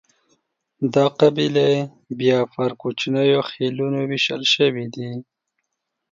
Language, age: Pashto, 19-29